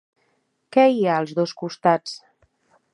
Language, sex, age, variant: Catalan, female, 50-59, Central